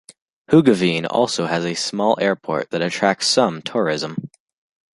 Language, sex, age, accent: English, female, under 19, United States English